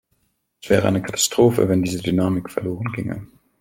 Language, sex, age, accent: German, male, 19-29, Deutschland Deutsch